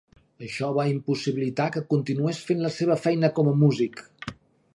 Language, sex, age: Catalan, male, 50-59